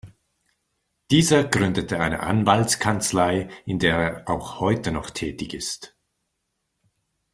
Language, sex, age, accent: German, male, 40-49, Schweizerdeutsch